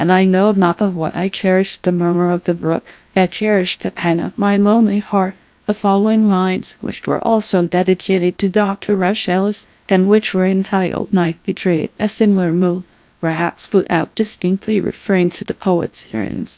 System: TTS, GlowTTS